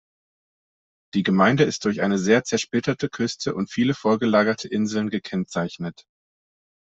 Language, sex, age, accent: German, male, 30-39, Deutschland Deutsch